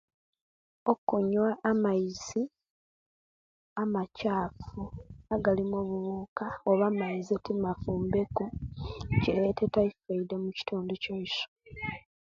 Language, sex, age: Kenyi, female, 19-29